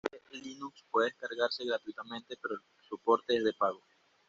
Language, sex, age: Spanish, male, 19-29